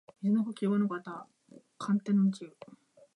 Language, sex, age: Japanese, female, under 19